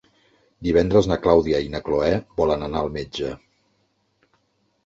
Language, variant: Catalan, Central